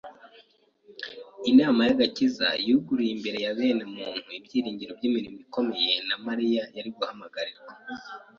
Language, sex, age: Kinyarwanda, male, 19-29